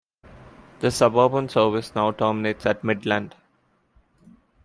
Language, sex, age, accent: English, male, 19-29, India and South Asia (India, Pakistan, Sri Lanka)